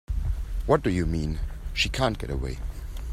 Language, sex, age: English, male, 30-39